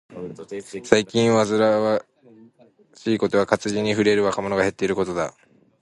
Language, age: Japanese, 19-29